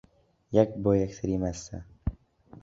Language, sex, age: Central Kurdish, male, 19-29